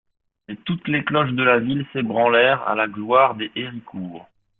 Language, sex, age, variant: French, male, 30-39, Français de métropole